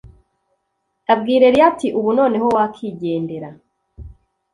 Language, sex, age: Kinyarwanda, female, 19-29